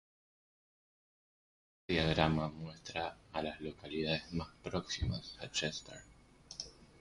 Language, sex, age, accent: Spanish, male, 19-29, Rioplatense: Argentina, Uruguay, este de Bolivia, Paraguay